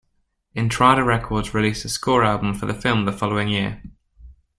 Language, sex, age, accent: English, male, 19-29, England English